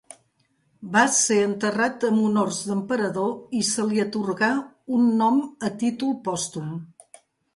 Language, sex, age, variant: Catalan, female, 60-69, Central